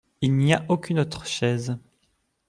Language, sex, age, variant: French, male, 19-29, Français de métropole